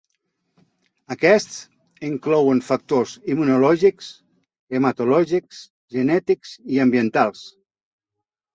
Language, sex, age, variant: Catalan, male, 60-69, Nord-Occidental